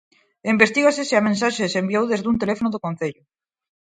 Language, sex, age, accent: Galician, female, 30-39, Normativo (estándar)